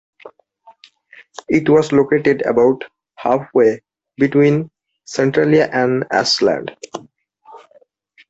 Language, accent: English, India and South Asia (India, Pakistan, Sri Lanka)